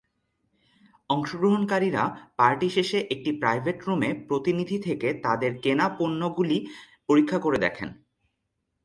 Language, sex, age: Bengali, male, 19-29